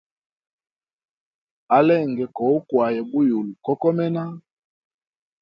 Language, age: Hemba, 40-49